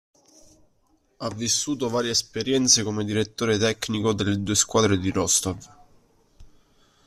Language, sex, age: Italian, male, 19-29